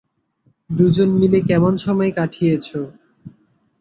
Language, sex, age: Bengali, male, under 19